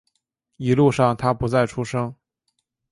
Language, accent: Chinese, 出生地：天津市